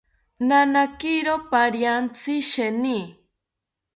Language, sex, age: South Ucayali Ashéninka, female, under 19